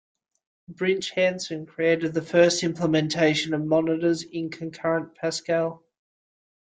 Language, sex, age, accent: English, male, 30-39, Australian English